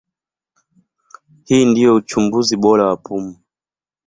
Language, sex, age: Swahili, male, 19-29